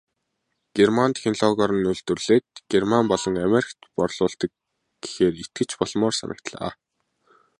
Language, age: Mongolian, 19-29